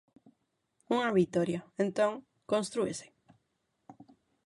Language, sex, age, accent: Galician, female, 30-39, Oriental (común en zona oriental); Normativo (estándar)